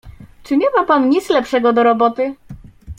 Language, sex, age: Polish, female, 19-29